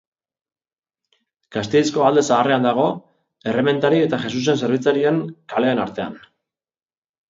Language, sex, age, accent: Basque, male, 30-39, Mendebalekoa (Araba, Bizkaia, Gipuzkoako mendebaleko herri batzuk)